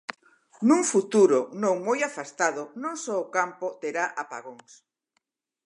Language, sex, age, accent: Galician, female, 60-69, Normativo (estándar)